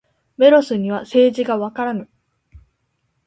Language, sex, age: Japanese, female, 19-29